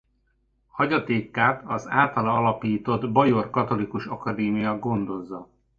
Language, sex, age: Hungarian, male, 30-39